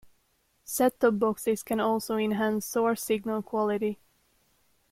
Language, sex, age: English, female, 19-29